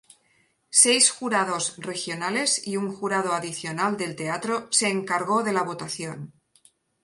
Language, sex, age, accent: Spanish, female, 50-59, España: Norte peninsular (Asturias, Castilla y León, Cantabria, País Vasco, Navarra, Aragón, La Rioja, Guadalajara, Cuenca)